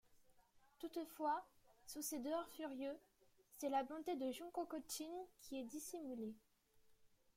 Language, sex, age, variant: French, female, under 19, Français de métropole